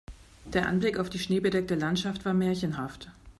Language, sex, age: German, female, 30-39